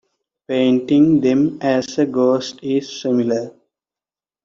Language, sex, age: English, male, 19-29